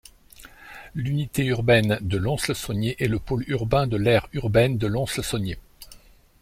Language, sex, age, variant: French, male, 50-59, Français de métropole